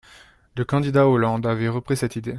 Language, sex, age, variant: French, male, 19-29, Français de métropole